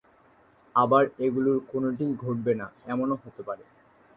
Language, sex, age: Bengali, male, under 19